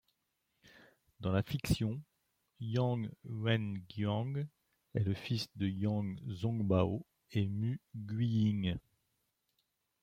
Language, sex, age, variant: French, male, 50-59, Français de métropole